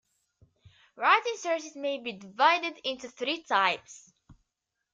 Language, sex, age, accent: English, female, 19-29, United States English